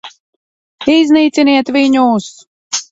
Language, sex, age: Latvian, female, 30-39